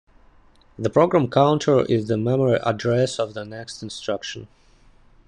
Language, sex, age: English, male, 19-29